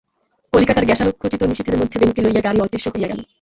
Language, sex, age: Bengali, female, under 19